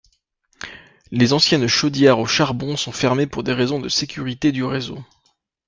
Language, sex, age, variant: French, male, 19-29, Français de métropole